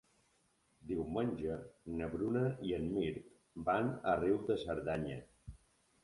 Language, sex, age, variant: Catalan, male, 30-39, Balear